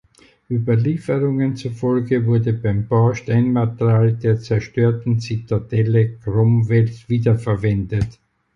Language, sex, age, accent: German, male, 70-79, Österreichisches Deutsch